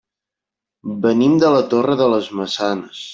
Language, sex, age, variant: Catalan, male, 19-29, Central